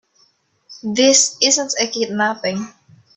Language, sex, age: English, female, under 19